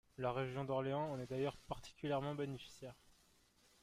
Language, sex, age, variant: French, male, 19-29, Français de métropole